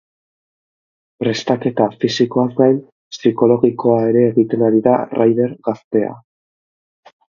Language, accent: Basque, Erdialdekoa edo Nafarra (Gipuzkoa, Nafarroa)